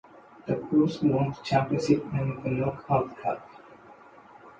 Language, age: English, 30-39